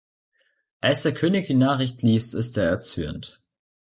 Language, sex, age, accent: German, male, under 19, Deutschland Deutsch